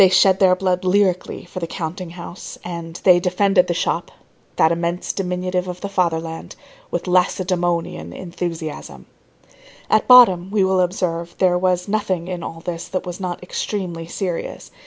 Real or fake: real